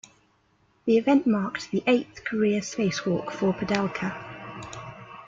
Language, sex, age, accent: English, female, 30-39, England English